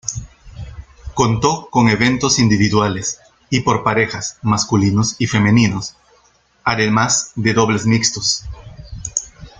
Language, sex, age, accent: Spanish, male, 40-49, Andino-Pacífico: Colombia, Perú, Ecuador, oeste de Bolivia y Venezuela andina